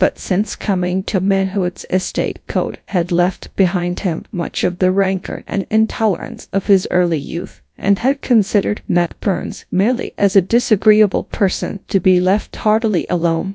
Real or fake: fake